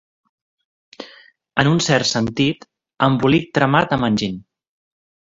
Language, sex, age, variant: Catalan, male, 19-29, Central